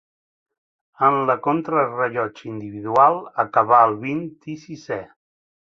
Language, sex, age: Catalan, male, 40-49